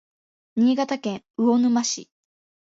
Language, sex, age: Japanese, female, 19-29